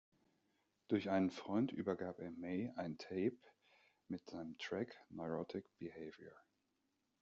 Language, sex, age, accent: German, male, 30-39, Deutschland Deutsch